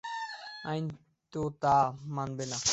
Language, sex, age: Bengali, male, 19-29